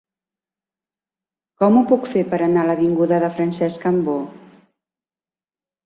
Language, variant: Catalan, Central